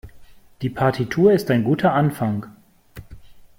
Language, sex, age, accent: German, male, 50-59, Deutschland Deutsch